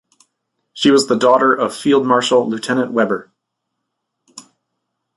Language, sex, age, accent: English, male, 40-49, United States English